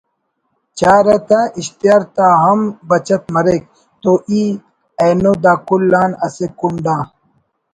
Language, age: Brahui, 30-39